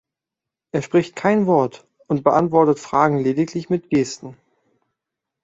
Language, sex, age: German, male, 19-29